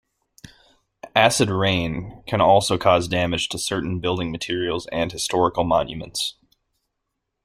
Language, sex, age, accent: English, male, 19-29, United States English